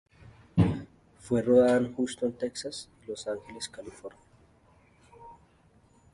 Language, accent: Spanish, España: Centro-Sur peninsular (Madrid, Toledo, Castilla-La Mancha)